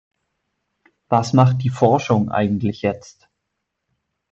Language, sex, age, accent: German, male, 19-29, Deutschland Deutsch